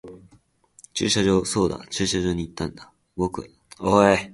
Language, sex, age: Japanese, male, under 19